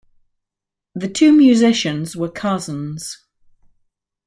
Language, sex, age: English, female, 60-69